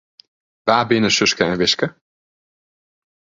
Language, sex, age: Western Frisian, male, 19-29